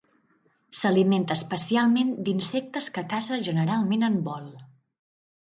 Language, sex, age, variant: Catalan, female, 19-29, Central